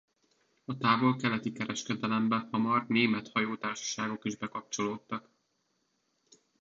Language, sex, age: Hungarian, male, 19-29